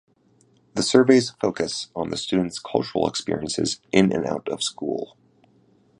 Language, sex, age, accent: English, male, 19-29, United States English